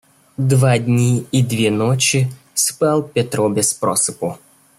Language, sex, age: Russian, male, under 19